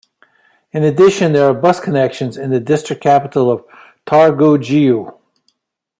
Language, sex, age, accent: English, male, 70-79, United States English